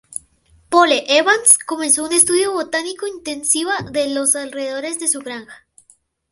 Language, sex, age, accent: Spanish, male, under 19, Andino-Pacífico: Colombia, Perú, Ecuador, oeste de Bolivia y Venezuela andina